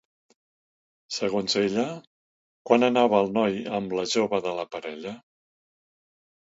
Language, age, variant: Catalan, 60-69, Central